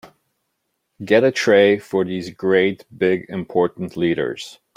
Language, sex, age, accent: English, male, 30-39, United States English